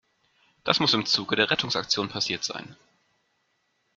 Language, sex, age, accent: German, male, 30-39, Deutschland Deutsch